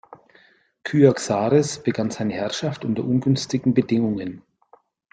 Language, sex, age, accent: German, male, 40-49, Deutschland Deutsch